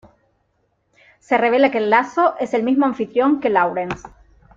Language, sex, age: Spanish, female, 40-49